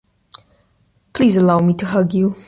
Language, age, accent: English, under 19, United States English